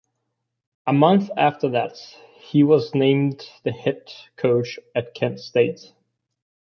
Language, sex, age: English, male, 30-39